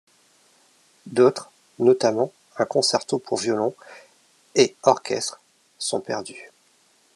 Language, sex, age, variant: French, male, 40-49, Français de métropole